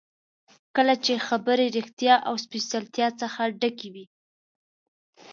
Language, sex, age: Pashto, female, 19-29